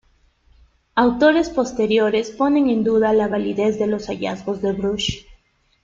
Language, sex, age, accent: Spanish, female, 30-39, Andino-Pacífico: Colombia, Perú, Ecuador, oeste de Bolivia y Venezuela andina